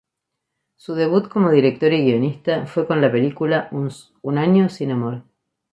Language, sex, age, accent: Spanish, female, 50-59, Rioplatense: Argentina, Uruguay, este de Bolivia, Paraguay